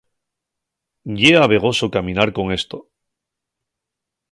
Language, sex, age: Asturian, male, 40-49